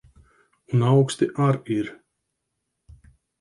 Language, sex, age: Latvian, male, 50-59